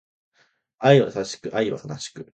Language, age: Japanese, 19-29